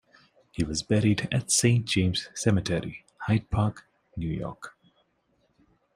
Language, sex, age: English, male, 19-29